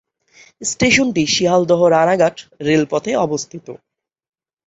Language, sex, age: Bengali, male, 19-29